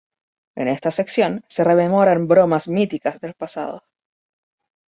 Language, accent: Spanish, Chileno: Chile, Cuyo